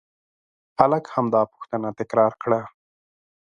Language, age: Pashto, 30-39